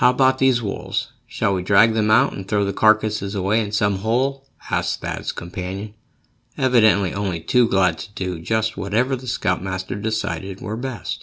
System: none